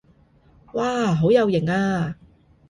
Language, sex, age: Cantonese, female, 30-39